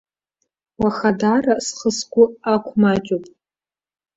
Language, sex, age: Abkhazian, female, 19-29